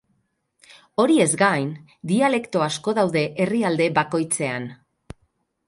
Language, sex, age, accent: Basque, female, 50-59, Mendebalekoa (Araba, Bizkaia, Gipuzkoako mendebaleko herri batzuk)